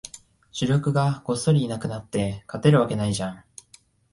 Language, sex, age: Japanese, male, 19-29